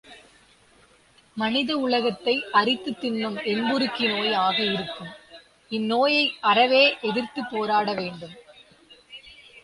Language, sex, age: Tamil, female, 19-29